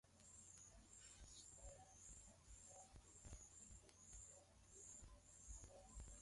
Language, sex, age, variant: Swahili, female, 19-29, Kiswahili Sanifu (EA)